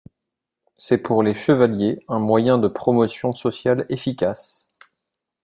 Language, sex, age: French, male, 30-39